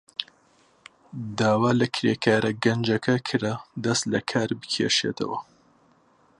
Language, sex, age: Central Kurdish, male, 19-29